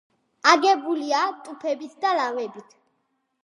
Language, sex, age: Georgian, female, 30-39